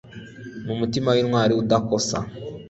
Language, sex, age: Kinyarwanda, male, 19-29